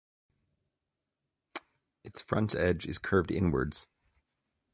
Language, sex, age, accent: English, male, 30-39, United States English